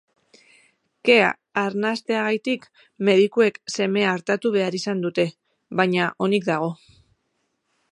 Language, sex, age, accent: Basque, female, 30-39, Erdialdekoa edo Nafarra (Gipuzkoa, Nafarroa)